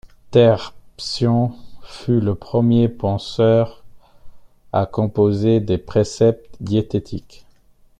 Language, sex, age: French, male, 40-49